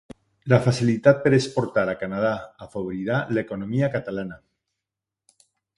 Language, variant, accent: Catalan, Alacantí, aprenent (recent, des del castellà)